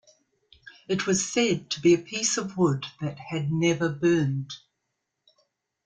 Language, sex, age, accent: English, female, 60-69, New Zealand English